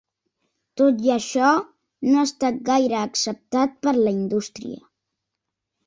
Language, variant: Catalan, Central